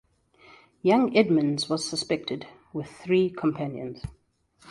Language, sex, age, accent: English, female, 30-39, Southern African (South Africa, Zimbabwe, Namibia)